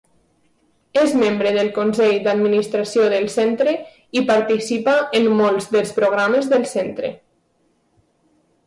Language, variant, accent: Catalan, Valencià meridional, valencià